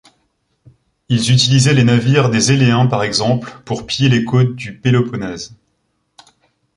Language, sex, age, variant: French, male, 19-29, Français de métropole